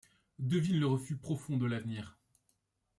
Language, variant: French, Français de métropole